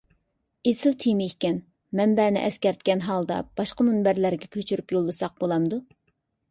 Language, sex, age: Uyghur, female, 30-39